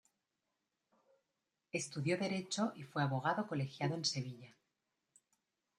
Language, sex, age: Spanish, female, 40-49